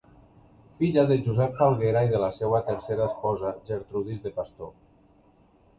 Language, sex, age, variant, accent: Catalan, male, 30-39, Nord-Occidental, nord-occidental